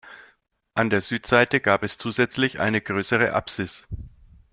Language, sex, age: German, male, 30-39